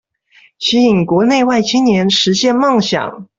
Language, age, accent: Chinese, 19-29, 出生地：臺北市